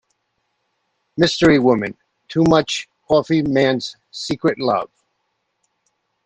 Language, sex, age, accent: English, male, 60-69, United States English